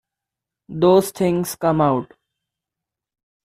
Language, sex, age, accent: English, male, 19-29, India and South Asia (India, Pakistan, Sri Lanka)